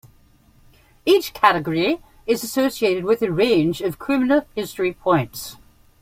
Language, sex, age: English, female, 60-69